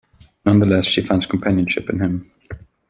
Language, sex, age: English, male, 19-29